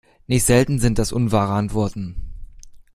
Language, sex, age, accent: German, male, under 19, Deutschland Deutsch